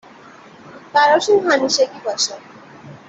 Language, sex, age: Persian, female, 19-29